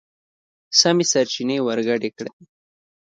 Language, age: Pashto, 19-29